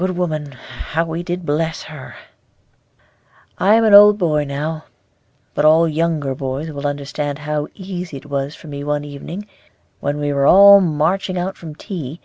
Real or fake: real